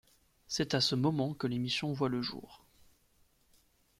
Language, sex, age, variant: French, male, 19-29, Français de métropole